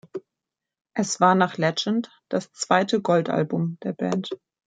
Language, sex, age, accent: German, female, 30-39, Deutschland Deutsch